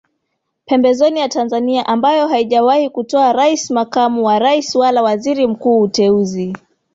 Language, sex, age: Swahili, female, 19-29